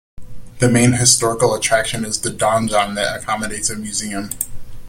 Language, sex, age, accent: English, male, 30-39, United States English